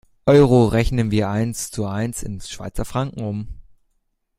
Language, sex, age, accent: German, male, under 19, Deutschland Deutsch